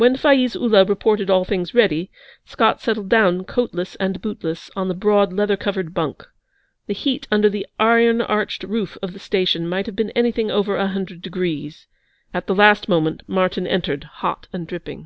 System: none